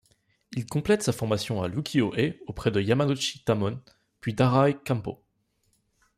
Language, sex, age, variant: French, male, 19-29, Français de métropole